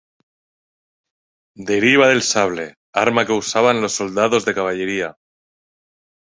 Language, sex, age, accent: Spanish, male, 30-39, España: Norte peninsular (Asturias, Castilla y León, Cantabria, País Vasco, Navarra, Aragón, La Rioja, Guadalajara, Cuenca)